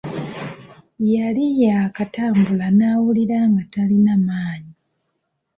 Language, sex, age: Ganda, female, 19-29